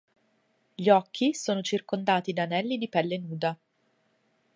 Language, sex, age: Italian, female, 19-29